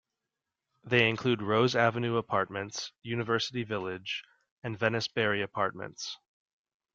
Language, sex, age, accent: English, male, 30-39, United States English